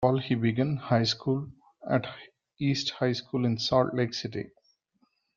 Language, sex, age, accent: English, male, 30-39, India and South Asia (India, Pakistan, Sri Lanka)